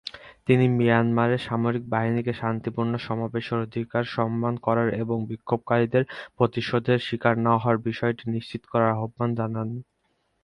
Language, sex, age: Bengali, male, 19-29